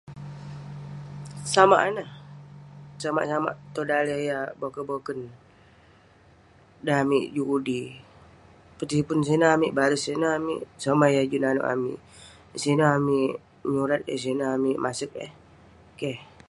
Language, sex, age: Western Penan, female, 30-39